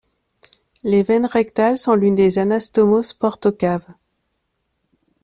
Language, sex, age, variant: French, female, 30-39, Français de métropole